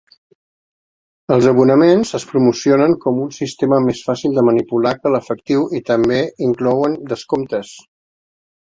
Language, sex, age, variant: Catalan, male, 40-49, Central